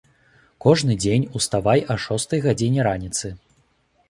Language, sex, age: Belarusian, male, 19-29